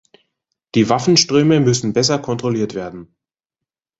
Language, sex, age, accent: German, male, 19-29, Deutschland Deutsch